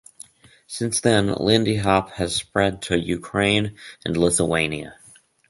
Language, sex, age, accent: English, male, 19-29, United States English